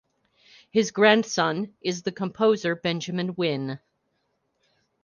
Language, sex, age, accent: English, female, 40-49, United States English